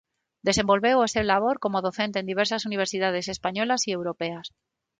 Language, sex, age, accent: Galician, female, 40-49, Normativo (estándar); Neofalante